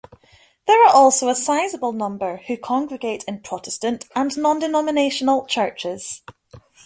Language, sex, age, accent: English, female, 19-29, Scottish English